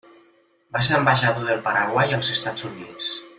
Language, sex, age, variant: Catalan, male, 50-59, Central